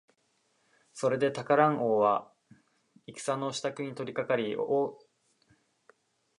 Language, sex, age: Japanese, male, 19-29